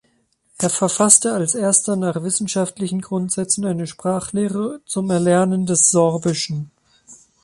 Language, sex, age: German, male, 30-39